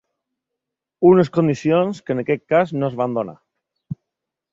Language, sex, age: Catalan, male, 40-49